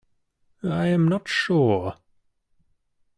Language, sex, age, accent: English, male, 19-29, Australian English